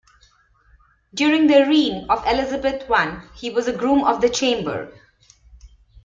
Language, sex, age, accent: English, female, 40-49, India and South Asia (India, Pakistan, Sri Lanka)